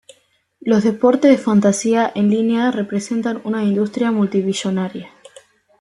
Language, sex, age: Spanish, female, 19-29